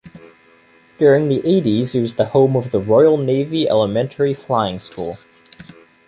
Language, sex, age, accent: English, male, 19-29, United States English